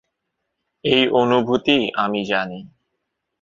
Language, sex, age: Bengali, male, 19-29